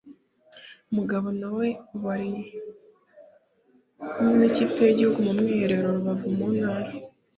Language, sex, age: Kinyarwanda, female, 19-29